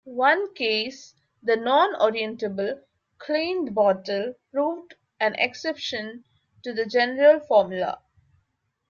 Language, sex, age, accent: English, female, 30-39, India and South Asia (India, Pakistan, Sri Lanka)